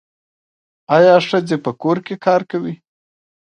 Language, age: Pashto, 30-39